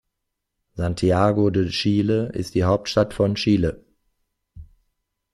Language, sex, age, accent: German, male, 50-59, Deutschland Deutsch